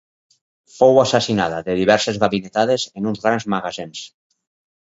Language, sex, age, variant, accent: Catalan, male, 60-69, Valencià meridional, valencià